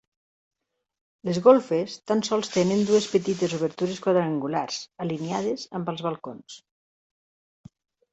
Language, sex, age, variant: Catalan, female, 60-69, Nord-Occidental